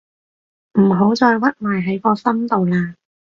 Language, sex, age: Cantonese, female, 19-29